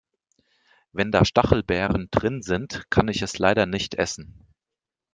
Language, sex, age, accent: German, male, 30-39, Deutschland Deutsch